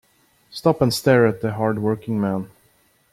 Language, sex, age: English, male, 19-29